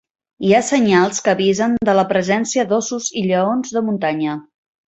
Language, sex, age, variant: Catalan, female, 40-49, Central